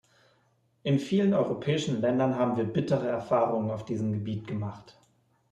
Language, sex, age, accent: German, male, 40-49, Deutschland Deutsch